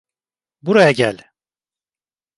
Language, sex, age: Turkish, male, 30-39